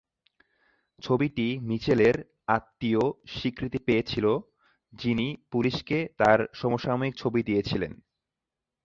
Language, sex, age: Bengali, male, 19-29